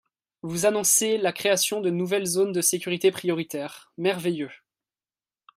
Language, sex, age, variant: French, male, 19-29, Français de métropole